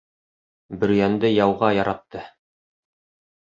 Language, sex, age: Bashkir, male, 30-39